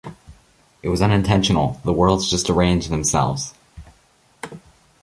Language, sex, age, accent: English, male, under 19, Canadian English